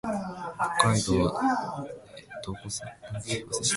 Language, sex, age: Japanese, male, 19-29